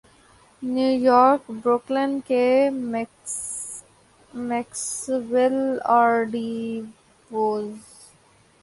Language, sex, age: Urdu, female, 19-29